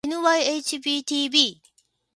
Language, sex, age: Japanese, female, 60-69